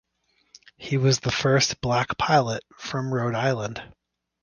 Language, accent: English, United States English